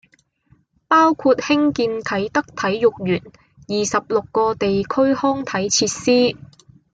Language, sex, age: Cantonese, female, 19-29